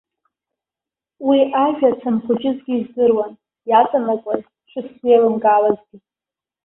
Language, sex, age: Abkhazian, female, under 19